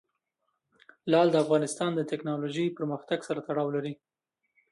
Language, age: Pashto, 19-29